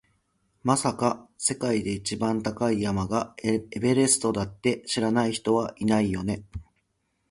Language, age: Japanese, 30-39